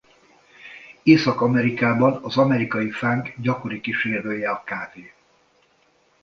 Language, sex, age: Hungarian, male, 60-69